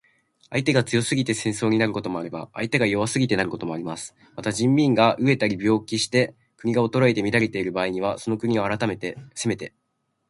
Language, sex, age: Japanese, male, 19-29